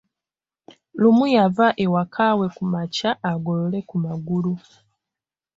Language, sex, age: Ganda, female, 19-29